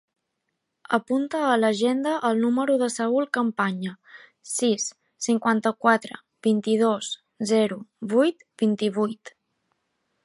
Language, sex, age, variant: Catalan, female, 19-29, Balear